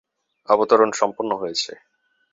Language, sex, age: Bengali, male, 19-29